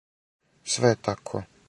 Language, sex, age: Serbian, male, 19-29